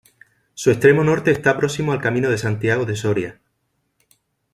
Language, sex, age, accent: Spanish, male, 30-39, España: Sur peninsular (Andalucia, Extremadura, Murcia)